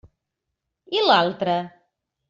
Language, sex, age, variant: Catalan, female, 50-59, Central